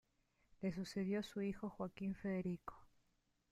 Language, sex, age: Spanish, female, 30-39